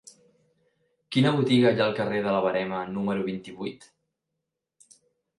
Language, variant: Catalan, Central